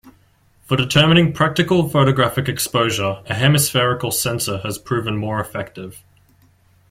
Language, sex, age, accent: English, male, under 19, Australian English